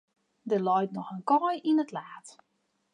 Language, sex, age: Western Frisian, female, 40-49